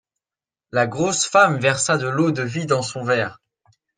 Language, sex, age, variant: French, male, under 19, Français de métropole